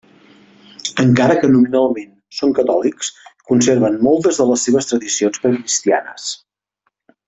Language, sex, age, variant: Catalan, male, 50-59, Central